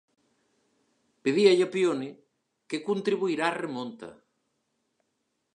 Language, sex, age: Galician, male, 40-49